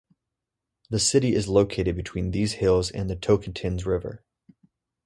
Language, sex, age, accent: English, male, 19-29, United States English